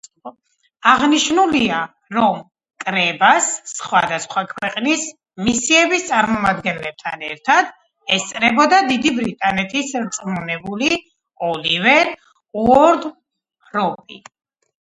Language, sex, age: Georgian, female, 40-49